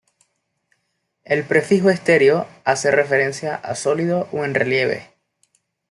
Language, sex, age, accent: Spanish, male, 19-29, Caribe: Cuba, Venezuela, Puerto Rico, República Dominicana, Panamá, Colombia caribeña, México caribeño, Costa del golfo de México